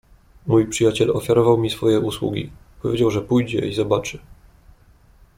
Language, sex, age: Polish, male, 19-29